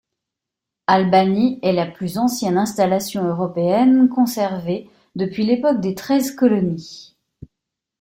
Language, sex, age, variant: French, female, 50-59, Français de métropole